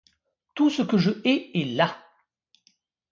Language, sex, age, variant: French, male, 40-49, Français de métropole